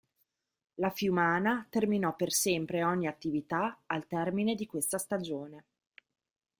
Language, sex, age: Italian, female, 30-39